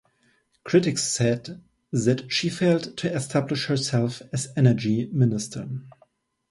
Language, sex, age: English, male, 30-39